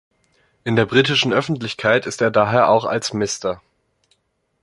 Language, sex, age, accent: German, male, 19-29, Deutschland Deutsch